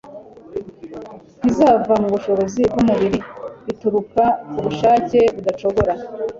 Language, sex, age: Kinyarwanda, female, 30-39